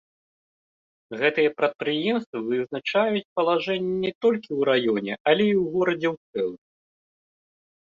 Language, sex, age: Belarusian, male, 19-29